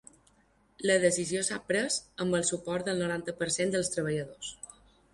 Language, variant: Catalan, Balear